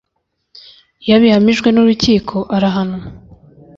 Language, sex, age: Kinyarwanda, female, under 19